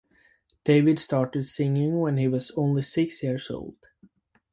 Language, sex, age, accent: English, male, under 19, United States English